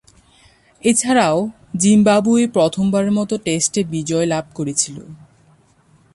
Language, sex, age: Bengali, female, 19-29